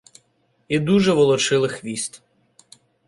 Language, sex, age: Ukrainian, male, under 19